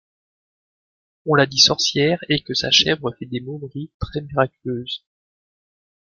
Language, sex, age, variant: French, male, 30-39, Français de métropole